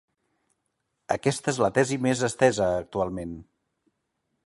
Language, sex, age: Catalan, male, 40-49